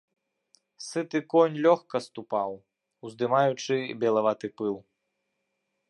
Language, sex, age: Belarusian, male, 19-29